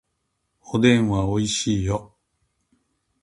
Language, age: Japanese, 50-59